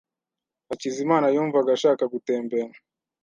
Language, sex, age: Kinyarwanda, male, 19-29